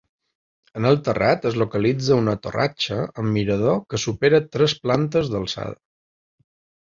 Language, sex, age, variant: Catalan, male, 40-49, Balear